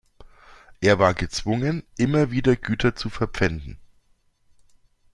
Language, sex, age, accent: German, male, 40-49, Deutschland Deutsch